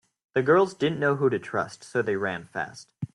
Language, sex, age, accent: English, male, 19-29, United States English